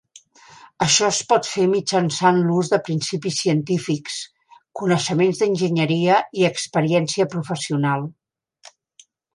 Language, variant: Catalan, Central